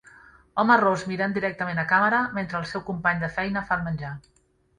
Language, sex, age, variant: Catalan, female, 40-49, Central